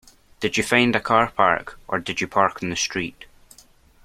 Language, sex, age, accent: English, male, under 19, Scottish English